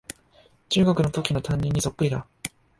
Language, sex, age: Japanese, male, 19-29